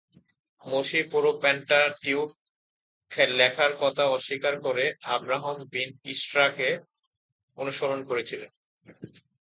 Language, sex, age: Bengali, male, 19-29